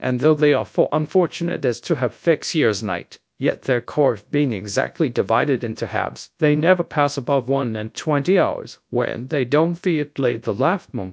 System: TTS, GradTTS